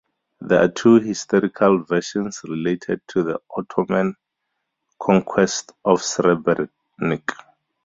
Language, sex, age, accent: English, male, 30-39, Southern African (South Africa, Zimbabwe, Namibia)